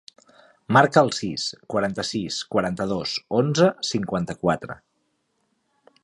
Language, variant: Catalan, Central